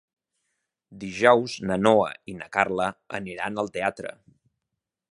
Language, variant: Catalan, Central